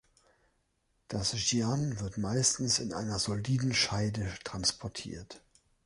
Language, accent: German, Deutschland Deutsch